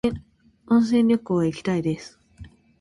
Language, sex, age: Japanese, female, 19-29